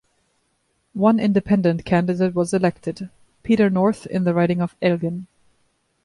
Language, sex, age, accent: English, female, 30-39, United States English